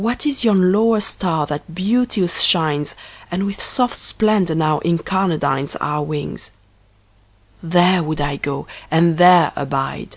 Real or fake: real